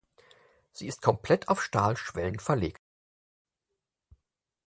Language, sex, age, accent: German, male, 30-39, Deutschland Deutsch